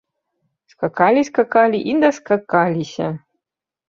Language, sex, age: Belarusian, female, 30-39